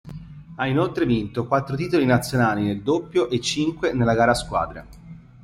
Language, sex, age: Italian, male, 30-39